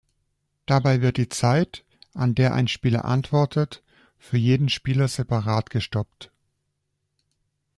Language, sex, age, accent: German, male, 40-49, Deutschland Deutsch